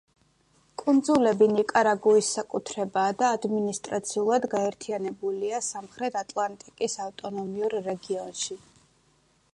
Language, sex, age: Georgian, female, 19-29